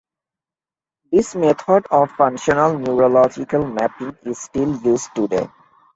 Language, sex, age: English, male, 19-29